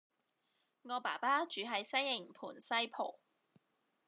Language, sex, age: Cantonese, female, 30-39